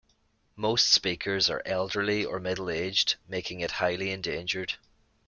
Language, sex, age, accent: English, male, 30-39, Irish English